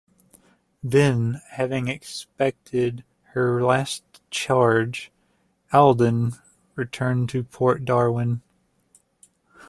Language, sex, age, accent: English, male, 19-29, United States English